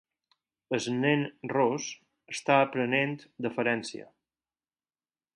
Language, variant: Catalan, Balear